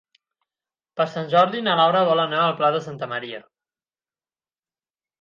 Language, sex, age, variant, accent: Catalan, male, 19-29, Central, central